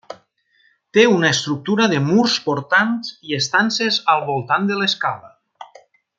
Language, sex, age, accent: Catalan, male, 40-49, valencià